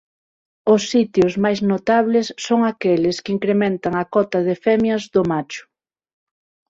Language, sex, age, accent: Galician, female, 30-39, Normativo (estándar); Neofalante